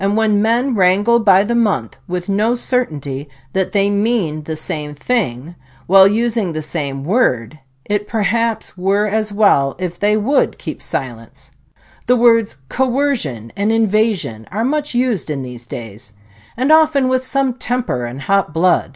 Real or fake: real